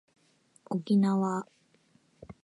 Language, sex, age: Japanese, female, 19-29